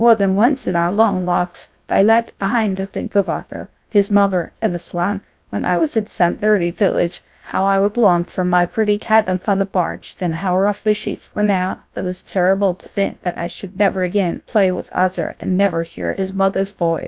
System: TTS, GlowTTS